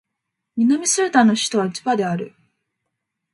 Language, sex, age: Japanese, female, 19-29